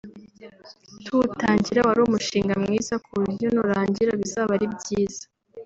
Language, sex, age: Kinyarwanda, female, 19-29